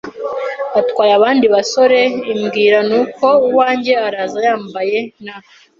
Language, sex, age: Kinyarwanda, female, 19-29